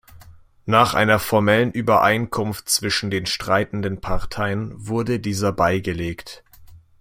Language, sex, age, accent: German, male, 19-29, Deutschland Deutsch